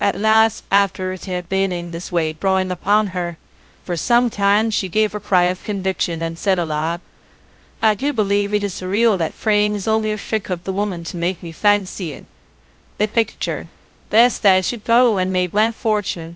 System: TTS, VITS